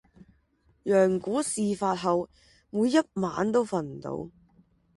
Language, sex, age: Cantonese, female, 19-29